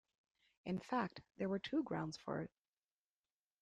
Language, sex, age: English, female, 40-49